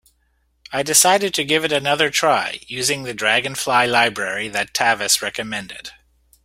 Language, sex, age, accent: English, male, 40-49, Canadian English